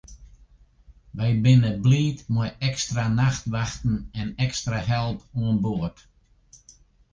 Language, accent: Western Frisian, Klaaifrysk